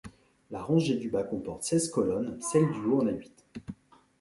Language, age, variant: French, 40-49, Français de métropole